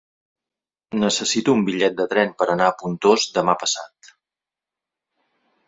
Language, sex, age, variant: Catalan, male, 40-49, Central